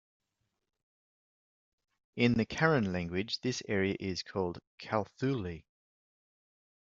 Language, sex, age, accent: English, male, 40-49, Australian English